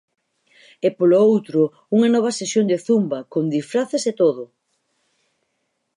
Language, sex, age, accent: Galician, female, 30-39, Normativo (estándar)